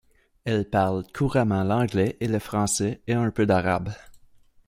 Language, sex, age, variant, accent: French, male, 19-29, Français d'Amérique du Nord, Français du Canada